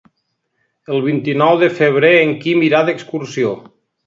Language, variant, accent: Catalan, Nord-Occidental, nord-occidental